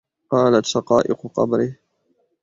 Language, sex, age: Arabic, male, 19-29